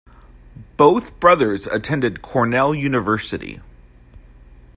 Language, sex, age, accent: English, male, 19-29, United States English